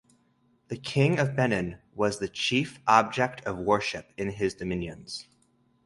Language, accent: English, United States English